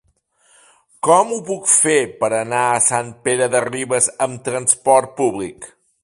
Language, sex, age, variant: Catalan, male, 50-59, Central